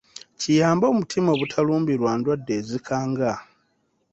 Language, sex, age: Ganda, male, 30-39